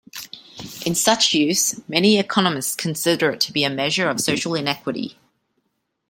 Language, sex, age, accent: English, female, 30-39, Australian English